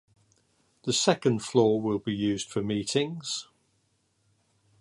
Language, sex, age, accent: English, male, 70-79, England English